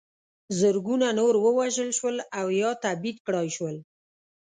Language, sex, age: Pashto, female, 50-59